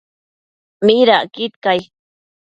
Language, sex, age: Matsés, female, 30-39